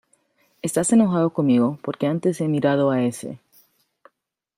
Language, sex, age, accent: Spanish, female, 30-39, Andino-Pacífico: Colombia, Perú, Ecuador, oeste de Bolivia y Venezuela andina